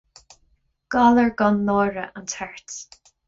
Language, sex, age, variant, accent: Irish, female, 30-39, Gaeilge Chonnacht, Cainteoir líofa, ní ó dhúchas